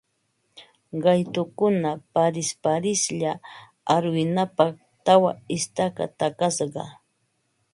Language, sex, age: Ambo-Pasco Quechua, female, 60-69